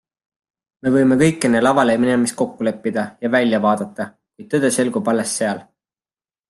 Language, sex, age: Estonian, male, 19-29